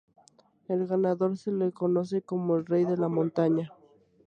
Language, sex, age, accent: Spanish, male, 19-29, México